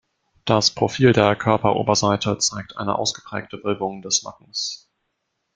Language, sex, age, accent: German, male, 19-29, Deutschland Deutsch